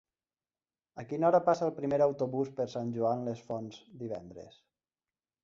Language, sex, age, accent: Catalan, male, 30-39, valencià